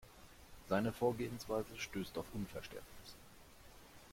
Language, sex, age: German, male, 50-59